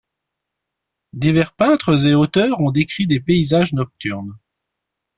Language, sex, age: French, male, 40-49